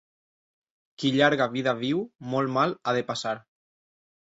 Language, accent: Catalan, valencià